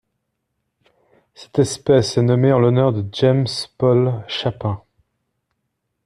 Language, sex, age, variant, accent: French, male, 40-49, Français d'Europe, Français de Suisse